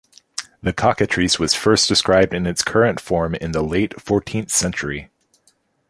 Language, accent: English, United States English